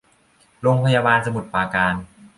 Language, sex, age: Thai, male, 19-29